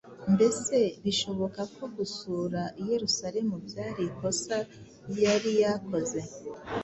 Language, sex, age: Kinyarwanda, female, 40-49